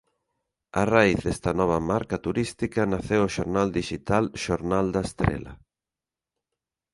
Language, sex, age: Galician, male, 40-49